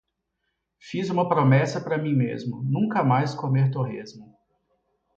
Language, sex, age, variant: Portuguese, male, 30-39, Portuguese (Brasil)